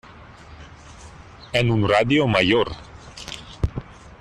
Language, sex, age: Spanish, male, 30-39